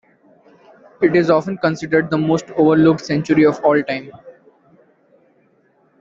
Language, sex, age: English, male, 19-29